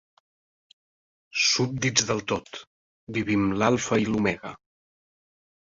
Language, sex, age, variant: Catalan, male, 19-29, Central